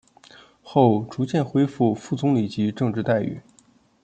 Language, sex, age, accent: Chinese, male, 30-39, 出生地：黑龙江省